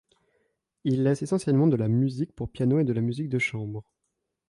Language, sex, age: French, male, under 19